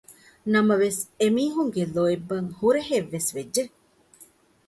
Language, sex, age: Divehi, female, 40-49